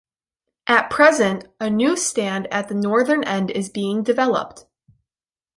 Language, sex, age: English, female, under 19